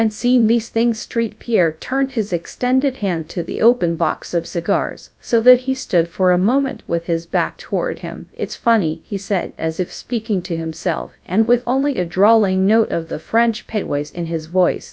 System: TTS, GradTTS